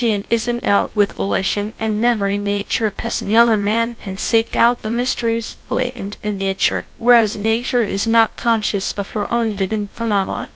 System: TTS, GlowTTS